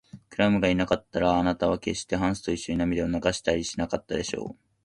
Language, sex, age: Japanese, male, 19-29